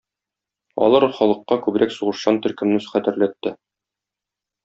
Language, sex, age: Tatar, male, 30-39